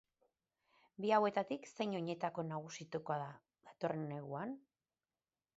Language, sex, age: Basque, female, 40-49